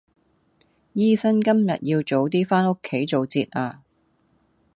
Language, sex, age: Cantonese, female, 40-49